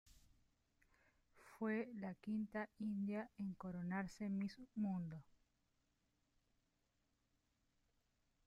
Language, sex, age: Spanish, female, 30-39